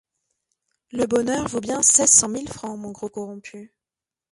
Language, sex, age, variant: French, female, 30-39, Français de métropole